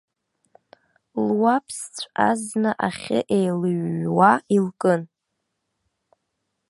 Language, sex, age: Abkhazian, female, under 19